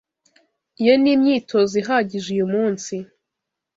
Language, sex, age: Kinyarwanda, female, 19-29